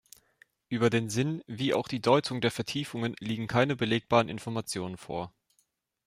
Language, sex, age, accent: German, male, 19-29, Deutschland Deutsch